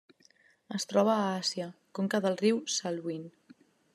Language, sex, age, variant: Catalan, female, 30-39, Central